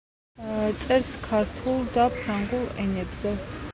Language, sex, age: Georgian, female, 30-39